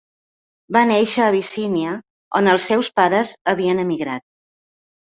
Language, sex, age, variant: Catalan, female, 50-59, Central